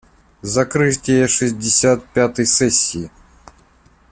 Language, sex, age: Russian, male, 40-49